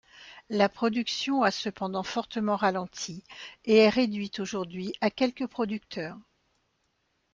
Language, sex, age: French, female, 60-69